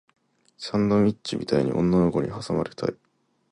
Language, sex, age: Japanese, male, 19-29